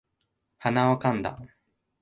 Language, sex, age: Japanese, male, 19-29